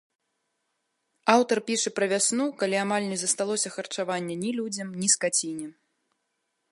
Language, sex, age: Belarusian, female, 19-29